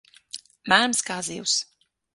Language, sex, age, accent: Latvian, female, 30-39, Kurzeme